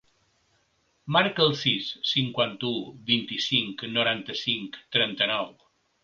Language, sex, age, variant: Catalan, male, 60-69, Balear